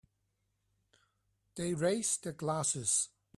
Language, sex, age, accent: English, male, 30-39, Hong Kong English